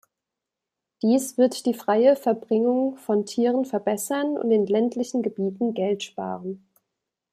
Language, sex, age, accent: German, female, 19-29, Deutschland Deutsch